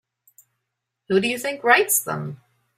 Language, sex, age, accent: English, male, 50-59, United States English